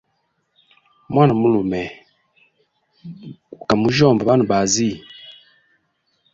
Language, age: Hemba, 19-29